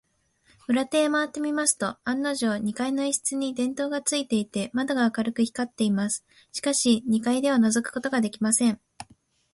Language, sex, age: Japanese, female, 19-29